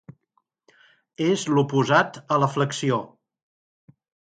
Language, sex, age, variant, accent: Catalan, male, 60-69, Central, central